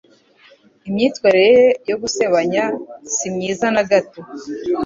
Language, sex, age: Kinyarwanda, female, 50-59